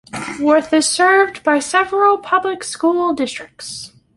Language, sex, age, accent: English, male, under 19, United States English